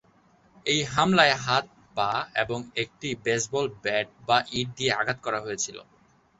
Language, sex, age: Bengali, male, 19-29